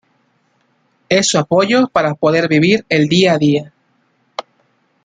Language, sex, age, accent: Spanish, male, 19-29, México